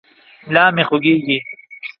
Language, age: Pashto, 19-29